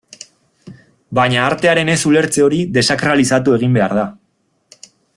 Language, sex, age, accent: Basque, male, 19-29, Erdialdekoa edo Nafarra (Gipuzkoa, Nafarroa)